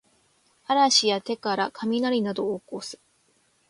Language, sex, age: Japanese, female, 19-29